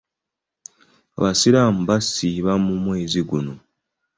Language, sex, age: Ganda, male, 19-29